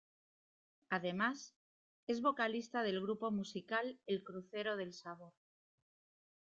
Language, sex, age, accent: Spanish, female, 30-39, España: Norte peninsular (Asturias, Castilla y León, Cantabria, País Vasco, Navarra, Aragón, La Rioja, Guadalajara, Cuenca)